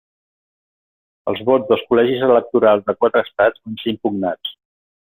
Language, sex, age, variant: Catalan, male, 50-59, Central